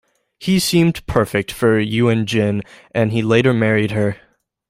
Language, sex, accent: English, male, United States English